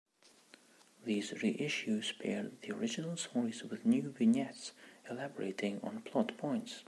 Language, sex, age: English, male, 19-29